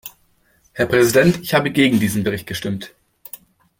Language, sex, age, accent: German, male, 19-29, Deutschland Deutsch